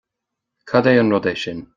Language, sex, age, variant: Irish, male, 30-39, Gaeilge Chonnacht